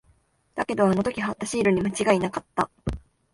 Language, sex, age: Japanese, female, 19-29